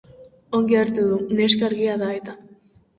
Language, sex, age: Basque, female, under 19